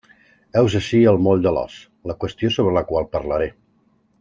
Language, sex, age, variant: Catalan, male, 40-49, Central